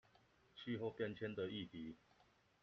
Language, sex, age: Chinese, male, 40-49